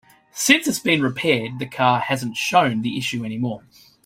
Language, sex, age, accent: English, male, 40-49, Australian English